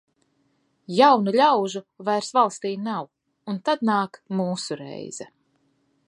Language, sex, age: Latvian, female, 50-59